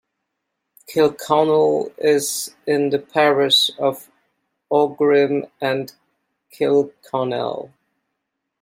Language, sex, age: English, male, 30-39